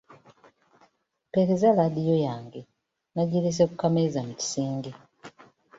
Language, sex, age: Ganda, female, 19-29